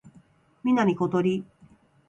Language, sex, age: Japanese, female, 19-29